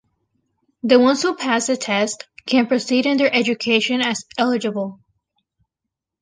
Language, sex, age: English, female, under 19